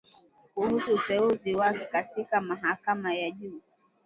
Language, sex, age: Swahili, female, 19-29